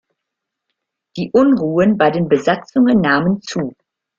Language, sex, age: German, female, 60-69